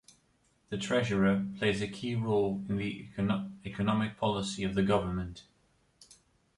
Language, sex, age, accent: English, male, 30-39, England English